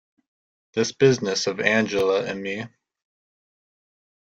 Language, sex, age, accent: English, male, under 19, United States English